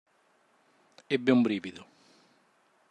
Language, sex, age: Italian, male, 40-49